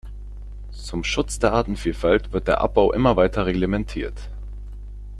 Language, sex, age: German, male, 19-29